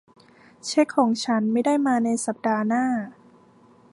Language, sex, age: Thai, female, 19-29